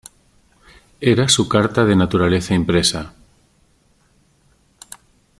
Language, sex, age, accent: Spanish, male, 60-69, España: Centro-Sur peninsular (Madrid, Toledo, Castilla-La Mancha)